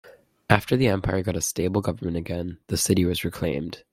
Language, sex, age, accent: English, male, under 19, United States English